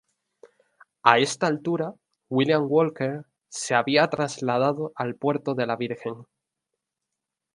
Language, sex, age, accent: Spanish, male, 19-29, España: Islas Canarias